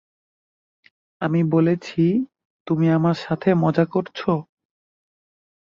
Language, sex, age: Bengali, male, 19-29